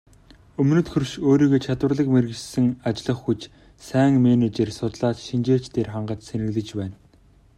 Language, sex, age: Mongolian, male, 19-29